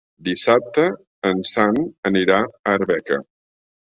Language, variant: Catalan, Central